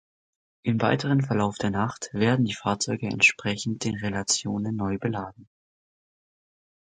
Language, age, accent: German, under 19, Deutschland Deutsch